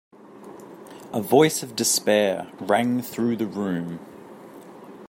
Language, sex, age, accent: English, male, 19-29, Australian English